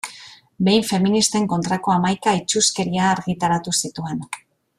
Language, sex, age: Basque, female, 30-39